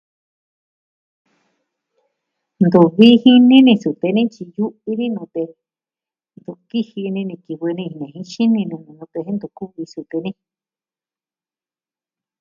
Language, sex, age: Southwestern Tlaxiaco Mixtec, female, 60-69